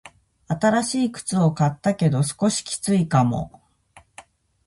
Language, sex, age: Japanese, female, 40-49